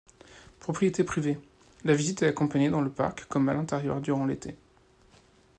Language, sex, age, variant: French, male, 19-29, Français de métropole